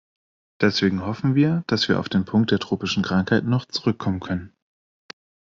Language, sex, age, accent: German, male, 19-29, Deutschland Deutsch